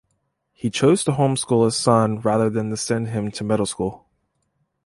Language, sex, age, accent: English, male, 19-29, United States English